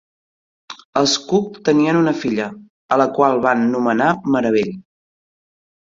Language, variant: Catalan, Central